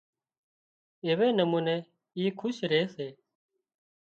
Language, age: Wadiyara Koli, 30-39